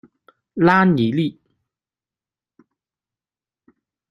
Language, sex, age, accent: Chinese, male, 19-29, 出生地：江苏省